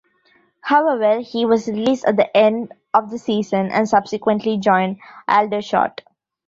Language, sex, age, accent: English, female, 19-29, India and South Asia (India, Pakistan, Sri Lanka)